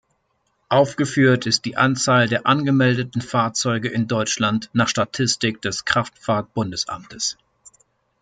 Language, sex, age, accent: German, male, 30-39, Deutschland Deutsch